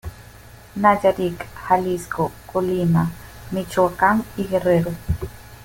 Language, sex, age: Spanish, female, 50-59